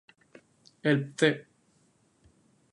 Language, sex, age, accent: Spanish, male, 19-29, España: Islas Canarias